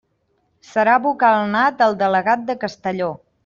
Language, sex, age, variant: Catalan, female, 19-29, Central